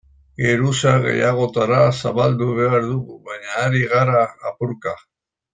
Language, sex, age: Basque, male, 70-79